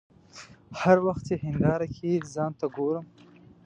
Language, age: Pashto, 19-29